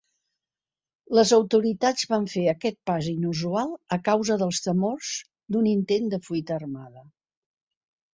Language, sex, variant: Catalan, female, Central